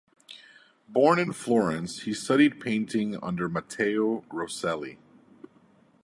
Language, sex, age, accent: English, male, 30-39, United States English